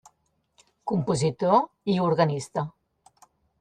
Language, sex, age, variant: Catalan, female, 50-59, Central